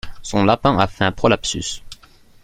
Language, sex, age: French, male, under 19